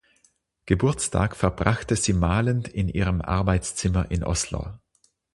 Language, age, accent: German, 40-49, Österreichisches Deutsch